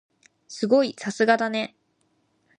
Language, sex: Japanese, female